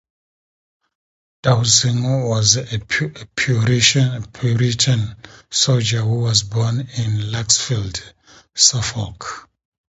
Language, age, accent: English, 40-49, Southern African (South Africa, Zimbabwe, Namibia)